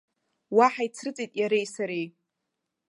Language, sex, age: Abkhazian, female, 19-29